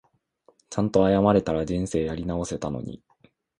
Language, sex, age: Japanese, male, 19-29